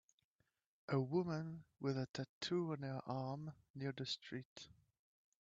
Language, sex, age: English, male, 19-29